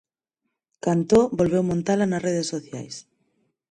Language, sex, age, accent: Galician, female, 19-29, Normativo (estándar)